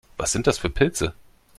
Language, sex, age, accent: German, male, 40-49, Deutschland Deutsch